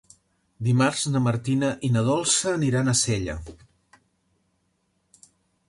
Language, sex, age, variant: Catalan, male, 50-59, Central